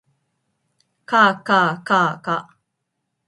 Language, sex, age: Japanese, female, 19-29